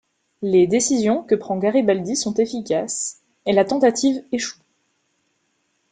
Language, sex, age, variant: French, female, 19-29, Français de métropole